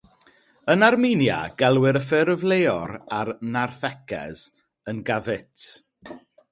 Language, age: Welsh, 30-39